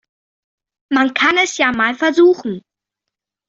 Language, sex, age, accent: German, male, 30-39, Deutschland Deutsch